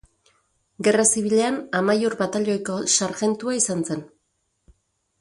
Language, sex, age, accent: Basque, female, 40-49, Mendebalekoa (Araba, Bizkaia, Gipuzkoako mendebaleko herri batzuk)